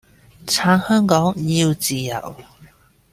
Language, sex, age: Cantonese, male, 19-29